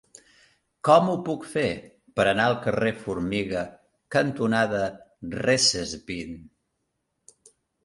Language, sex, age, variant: Catalan, male, 50-59, Central